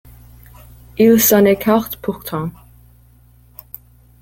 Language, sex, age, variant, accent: French, female, under 19, Français d'Amérique du Nord, Français du Canada